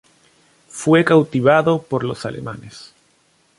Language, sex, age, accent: Spanish, male, 30-39, Andino-Pacífico: Colombia, Perú, Ecuador, oeste de Bolivia y Venezuela andina